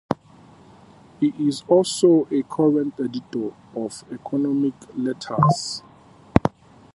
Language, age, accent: English, 30-39, England English